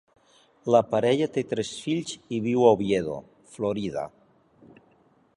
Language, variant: Catalan, Central